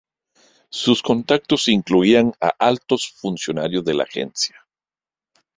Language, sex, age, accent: Spanish, male, 40-49, América central